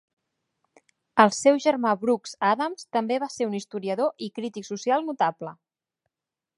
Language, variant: Catalan, Central